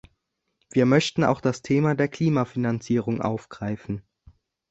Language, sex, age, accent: German, male, under 19, Deutschland Deutsch